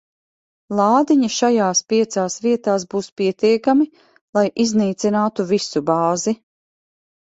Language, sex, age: Latvian, female, 40-49